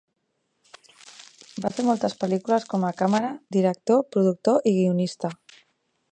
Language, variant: Catalan, Central